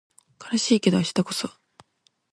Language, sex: Japanese, female